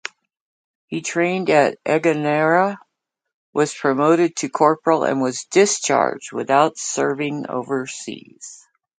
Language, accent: English, West Coast